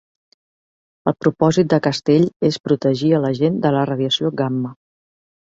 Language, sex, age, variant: Catalan, female, 40-49, Central